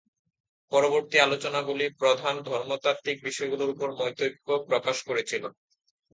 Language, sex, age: Bengali, male, 19-29